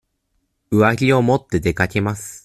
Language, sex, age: Japanese, male, 19-29